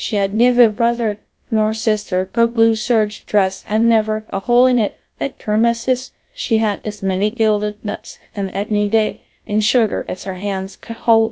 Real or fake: fake